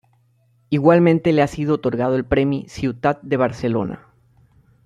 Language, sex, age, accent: Spanish, male, 30-39, América central